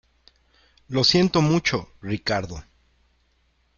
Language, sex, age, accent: Spanish, male, 30-39, México